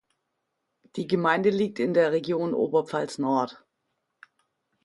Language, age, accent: German, 40-49, Deutschland Deutsch